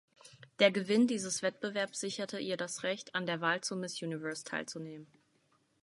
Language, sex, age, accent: German, female, 19-29, Deutschland Deutsch